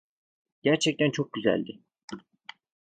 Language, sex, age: Turkish, male, 19-29